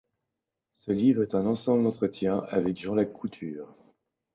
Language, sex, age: French, male, 30-39